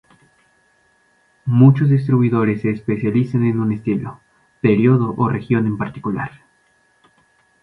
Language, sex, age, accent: Spanish, male, 19-29, México